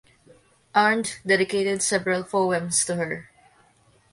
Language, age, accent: English, 19-29, United States English; Filipino